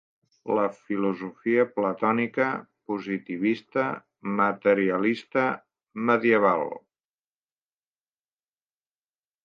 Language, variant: Catalan, Central